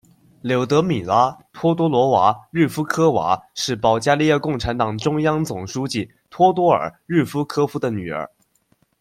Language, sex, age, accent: Chinese, male, under 19, 出生地：江西省